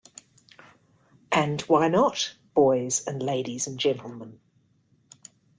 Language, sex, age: English, female, 50-59